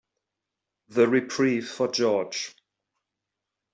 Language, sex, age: English, male, 40-49